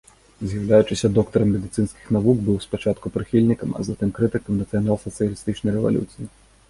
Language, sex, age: Belarusian, male, 30-39